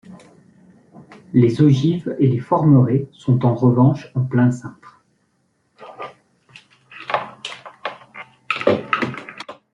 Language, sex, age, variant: French, male, 30-39, Français de métropole